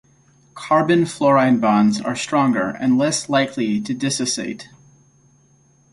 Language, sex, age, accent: English, male, 19-29, United States English